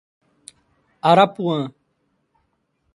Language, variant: Portuguese, Portuguese (Brasil)